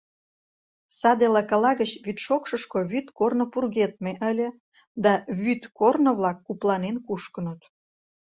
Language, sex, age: Mari, female, 30-39